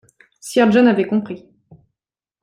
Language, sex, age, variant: French, female, 30-39, Français de métropole